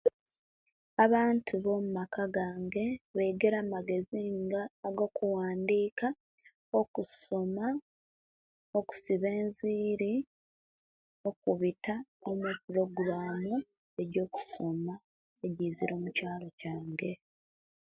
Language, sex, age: Kenyi, female, 19-29